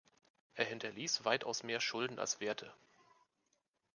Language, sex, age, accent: German, male, 30-39, Deutschland Deutsch